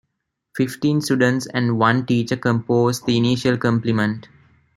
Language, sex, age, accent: English, male, 19-29, India and South Asia (India, Pakistan, Sri Lanka)